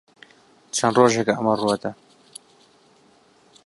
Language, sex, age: Central Kurdish, male, 19-29